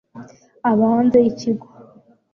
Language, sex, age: Kinyarwanda, female, 19-29